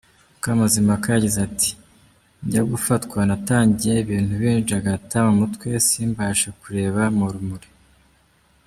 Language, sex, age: Kinyarwanda, male, 30-39